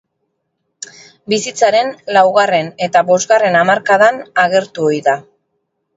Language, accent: Basque, Erdialdekoa edo Nafarra (Gipuzkoa, Nafarroa)